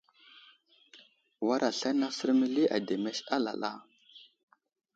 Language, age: Wuzlam, 19-29